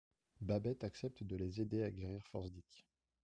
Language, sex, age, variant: French, male, 30-39, Français de métropole